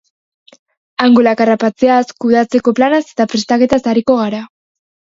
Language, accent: Basque, Mendebalekoa (Araba, Bizkaia, Gipuzkoako mendebaleko herri batzuk)